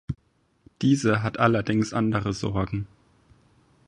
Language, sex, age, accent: German, male, 19-29, Deutschland Deutsch